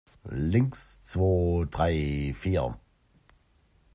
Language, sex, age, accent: German, male, 50-59, Deutschland Deutsch